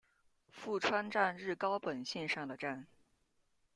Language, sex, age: Chinese, female, 19-29